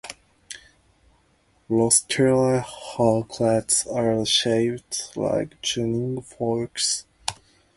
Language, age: English, 19-29